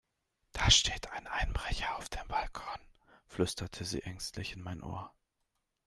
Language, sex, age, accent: German, male, 19-29, Deutschland Deutsch